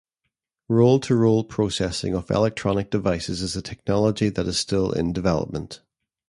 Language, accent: English, Northern Irish